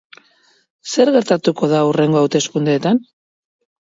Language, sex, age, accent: Basque, female, 40-49, Mendebalekoa (Araba, Bizkaia, Gipuzkoako mendebaleko herri batzuk)